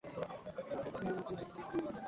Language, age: English, 19-29